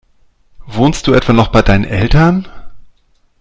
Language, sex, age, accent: German, male, 40-49, Deutschland Deutsch